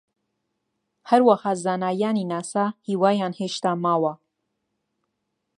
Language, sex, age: Central Kurdish, female, 30-39